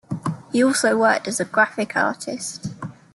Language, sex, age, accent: English, female, 19-29, England English